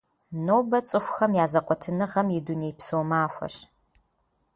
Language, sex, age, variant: Kabardian, female, 30-39, Адыгэбзэ (Къэбэрдей, Кирил, псоми зэдай)